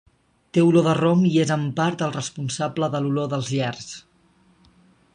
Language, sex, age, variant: Catalan, male, 19-29, Nord-Occidental